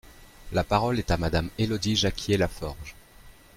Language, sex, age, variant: French, male, 30-39, Français de métropole